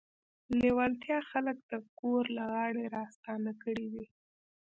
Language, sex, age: Pashto, female, under 19